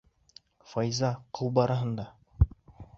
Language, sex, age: Bashkir, male, 19-29